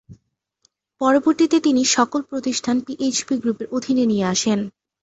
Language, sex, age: Bengali, female, under 19